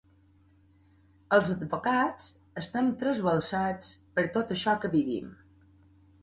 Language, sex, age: Catalan, female, 60-69